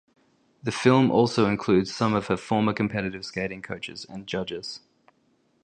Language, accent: English, Australian English